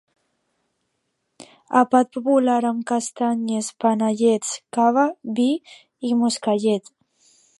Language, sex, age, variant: Catalan, female, under 19, Alacantí